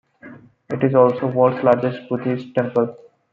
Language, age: English, 19-29